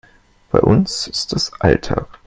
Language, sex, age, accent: German, male, 19-29, Deutschland Deutsch